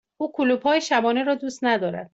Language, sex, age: Persian, female, 40-49